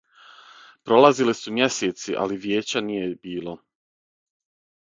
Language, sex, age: Serbian, male, 30-39